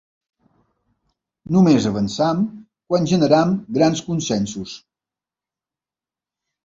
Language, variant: Catalan, Balear